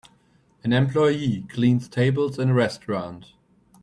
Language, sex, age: English, male, 30-39